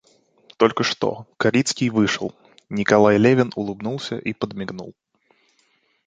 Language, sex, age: Russian, male, 19-29